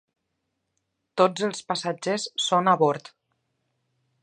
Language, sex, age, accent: Catalan, female, 30-39, Lleidatà